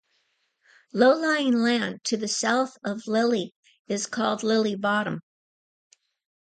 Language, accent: English, United States English